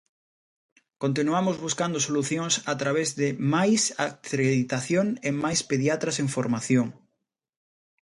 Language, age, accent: Galician, 19-29, Normativo (estándar)